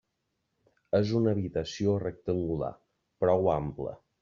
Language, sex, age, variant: Catalan, male, 40-49, Balear